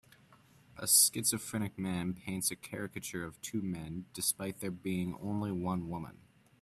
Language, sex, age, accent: English, male, 19-29, Canadian English